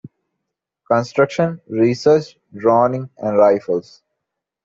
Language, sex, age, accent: English, male, 19-29, India and South Asia (India, Pakistan, Sri Lanka)